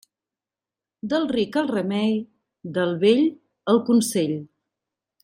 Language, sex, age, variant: Catalan, female, 50-59, Central